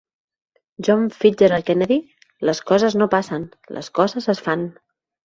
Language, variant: Catalan, Central